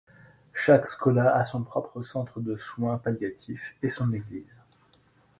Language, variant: French, Français de métropole